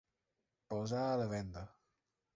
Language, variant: Catalan, Balear